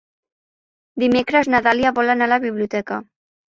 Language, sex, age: Catalan, female, under 19